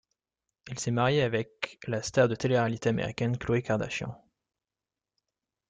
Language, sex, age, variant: French, male, 19-29, Français de métropole